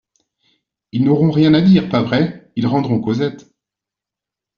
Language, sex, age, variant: French, male, 40-49, Français de métropole